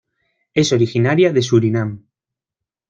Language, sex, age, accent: Spanish, male, 19-29, España: Centro-Sur peninsular (Madrid, Toledo, Castilla-La Mancha)